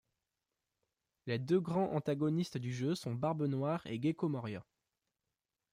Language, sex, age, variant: French, male, under 19, Français de métropole